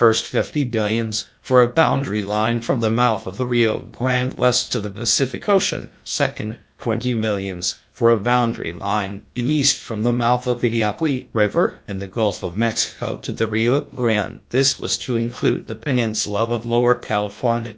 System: TTS, GlowTTS